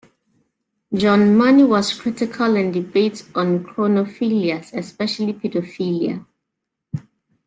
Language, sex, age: English, female, 30-39